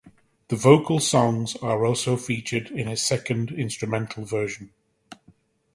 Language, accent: English, England English